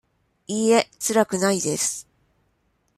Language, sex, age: Japanese, female, 19-29